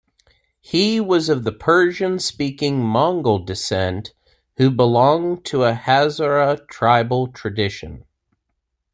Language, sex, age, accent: English, male, 40-49, United States English